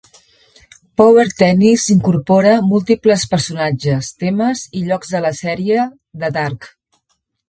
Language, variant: Catalan, Central